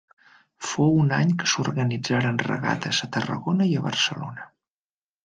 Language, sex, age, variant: Catalan, male, 40-49, Central